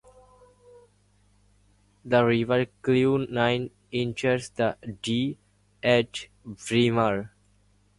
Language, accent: English, United States English